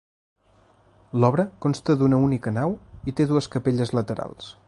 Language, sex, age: Catalan, male, 19-29